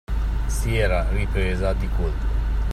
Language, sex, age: Italian, male, 50-59